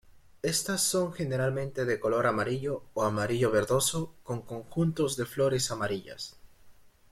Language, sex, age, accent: Spanish, male, under 19, Andino-Pacífico: Colombia, Perú, Ecuador, oeste de Bolivia y Venezuela andina